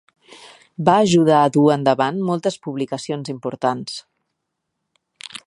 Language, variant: Catalan, Central